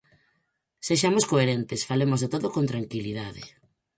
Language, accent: Galician, Normativo (estándar)